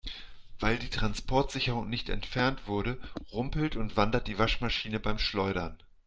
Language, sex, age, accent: German, male, 40-49, Deutschland Deutsch